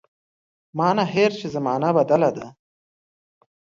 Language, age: Pashto, under 19